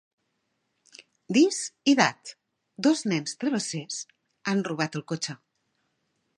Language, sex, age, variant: Catalan, female, 50-59, Central